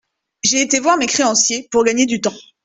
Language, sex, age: French, female, 19-29